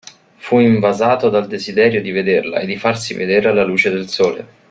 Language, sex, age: Italian, male, 19-29